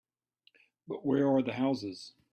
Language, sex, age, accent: English, male, 50-59, United States English